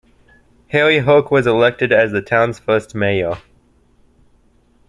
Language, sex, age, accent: English, male, under 19, United States English